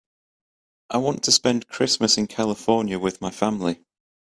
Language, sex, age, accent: English, male, 19-29, England English